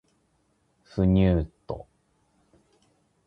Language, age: Japanese, 19-29